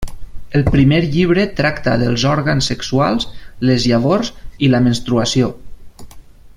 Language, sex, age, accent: Catalan, male, 30-39, valencià